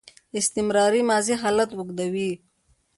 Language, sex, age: Pashto, female, 19-29